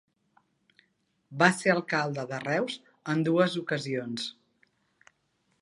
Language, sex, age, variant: Catalan, female, 50-59, Central